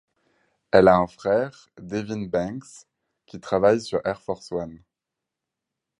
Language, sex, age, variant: French, male, 19-29, Français de métropole